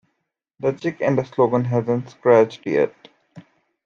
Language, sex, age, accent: English, male, 19-29, United States English